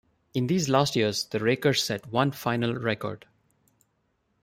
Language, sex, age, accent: English, male, 30-39, India and South Asia (India, Pakistan, Sri Lanka)